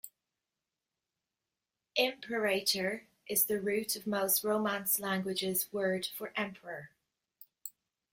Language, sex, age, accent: English, female, 30-39, Irish English